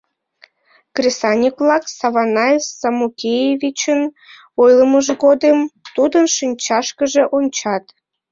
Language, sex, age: Mari, female, 19-29